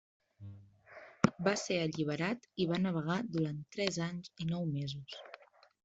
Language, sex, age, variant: Catalan, female, 19-29, Central